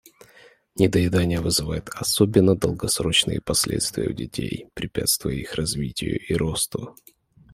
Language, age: Russian, 19-29